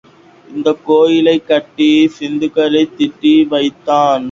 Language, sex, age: Tamil, male, under 19